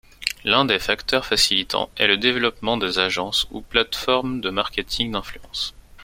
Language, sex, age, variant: French, male, 30-39, Français de métropole